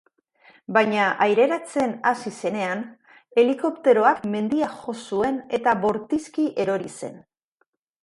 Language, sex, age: Basque, female, 50-59